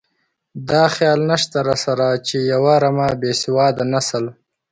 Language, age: Pashto, 19-29